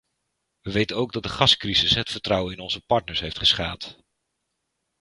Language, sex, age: Dutch, male, 40-49